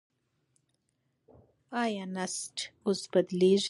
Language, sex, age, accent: Pashto, female, 19-29, معیاري پښتو